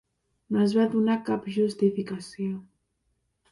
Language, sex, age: Catalan, female, under 19